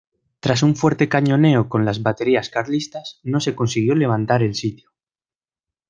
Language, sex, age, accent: Spanish, male, 19-29, España: Centro-Sur peninsular (Madrid, Toledo, Castilla-La Mancha)